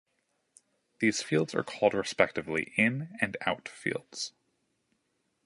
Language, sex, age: English, male, 30-39